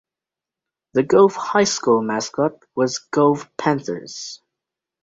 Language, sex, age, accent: English, male, under 19, England English